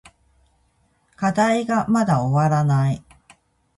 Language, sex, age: Japanese, female, 40-49